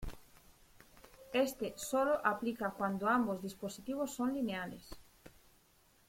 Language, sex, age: Spanish, female, 30-39